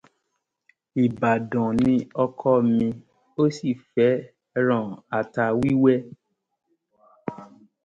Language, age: Yoruba, 30-39